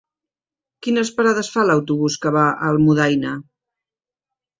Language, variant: Catalan, Central